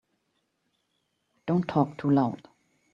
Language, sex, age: English, female, 50-59